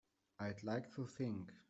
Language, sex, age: English, male, 30-39